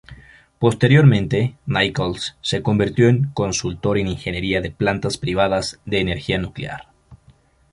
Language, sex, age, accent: Spanish, male, 19-29, México